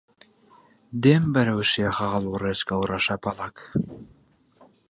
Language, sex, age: Central Kurdish, male, 19-29